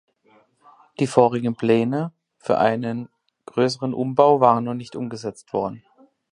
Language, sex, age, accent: German, male, 30-39, Deutschland Deutsch